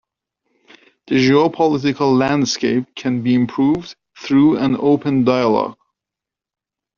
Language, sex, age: English, male, 40-49